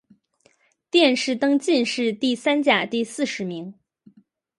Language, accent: Chinese, 出生地：吉林省